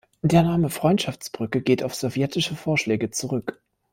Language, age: German, 30-39